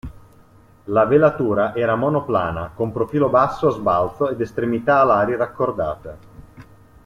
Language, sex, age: Italian, male, 30-39